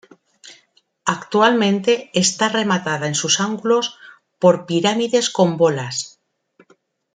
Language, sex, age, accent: Spanish, female, 40-49, España: Norte peninsular (Asturias, Castilla y León, Cantabria, País Vasco, Navarra, Aragón, La Rioja, Guadalajara, Cuenca)